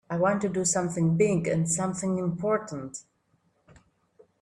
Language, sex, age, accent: English, female, 19-29, United States English